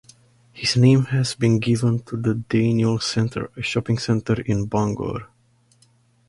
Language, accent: English, United States English